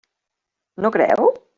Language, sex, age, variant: Catalan, female, 30-39, Central